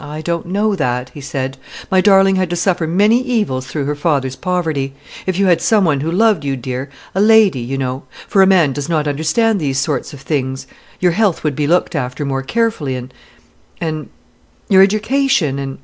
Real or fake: real